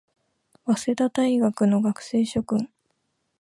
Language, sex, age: Japanese, female, 19-29